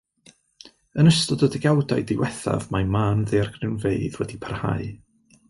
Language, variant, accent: Welsh, North-Western Welsh, Y Deyrnas Unedig Cymraeg